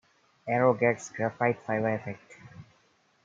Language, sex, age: English, male, 19-29